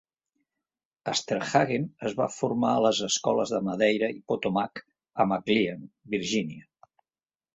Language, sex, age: Catalan, male, 70-79